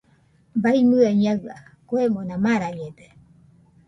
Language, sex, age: Nüpode Huitoto, female, 40-49